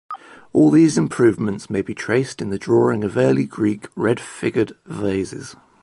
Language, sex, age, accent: English, male, 30-39, England English